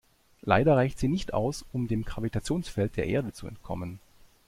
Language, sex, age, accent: German, male, 30-39, Deutschland Deutsch